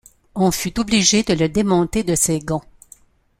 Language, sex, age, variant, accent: French, female, 70-79, Français d'Amérique du Nord, Français du Canada